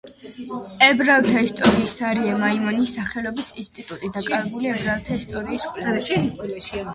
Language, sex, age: Georgian, female, under 19